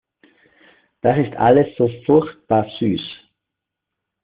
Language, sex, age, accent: German, male, 50-59, Österreichisches Deutsch